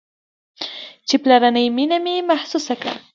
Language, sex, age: Pashto, female, 19-29